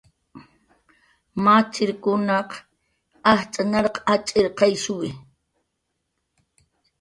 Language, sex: Jaqaru, female